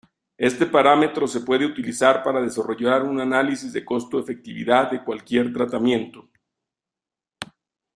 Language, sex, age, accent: Spanish, male, 50-59, México